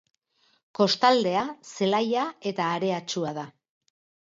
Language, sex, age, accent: Basque, female, 50-59, Erdialdekoa edo Nafarra (Gipuzkoa, Nafarroa)